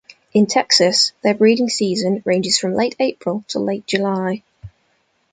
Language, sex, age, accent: English, female, 19-29, England English